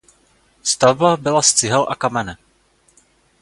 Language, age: Czech, 30-39